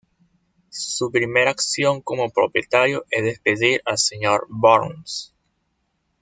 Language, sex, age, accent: Spanish, male, 19-29, Caribe: Cuba, Venezuela, Puerto Rico, República Dominicana, Panamá, Colombia caribeña, México caribeño, Costa del golfo de México